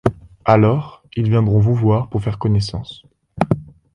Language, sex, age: French, male, 19-29